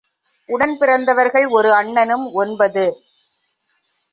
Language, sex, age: Tamil, female, 40-49